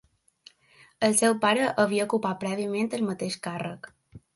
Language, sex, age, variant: Catalan, female, under 19, Balear